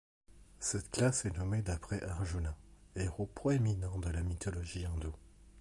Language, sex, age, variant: French, male, 30-39, Français de métropole